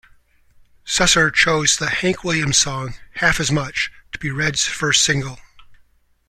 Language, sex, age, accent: English, male, 50-59, United States English